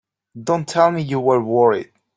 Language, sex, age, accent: English, male, 30-39, Irish English